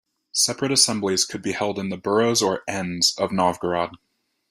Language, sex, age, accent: English, male, 19-29, United States English